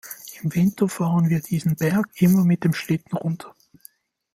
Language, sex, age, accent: German, male, 19-29, Schweizerdeutsch